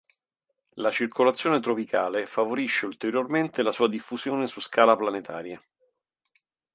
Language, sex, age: Italian, male, 50-59